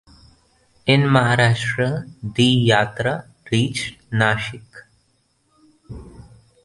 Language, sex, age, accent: English, male, under 19, India and South Asia (India, Pakistan, Sri Lanka)